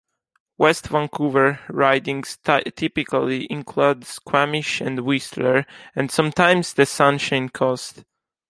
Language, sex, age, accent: English, male, 19-29, United States English